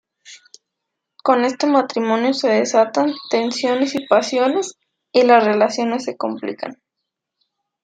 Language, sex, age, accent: Spanish, female, 19-29, México